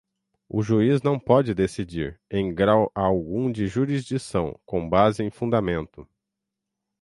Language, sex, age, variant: Portuguese, male, 30-39, Portuguese (Brasil)